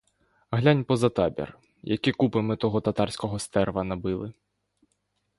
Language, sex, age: Ukrainian, male, 19-29